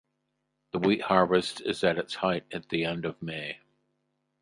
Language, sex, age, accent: English, male, 60-69, United States English